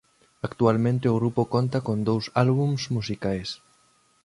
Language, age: Galician, 30-39